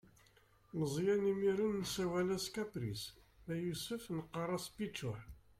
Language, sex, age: Kabyle, male, 50-59